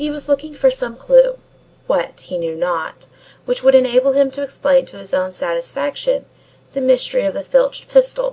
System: none